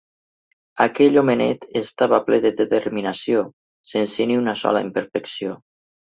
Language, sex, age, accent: Catalan, male, 50-59, valencià